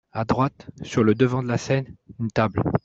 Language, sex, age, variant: French, male, 40-49, Français de métropole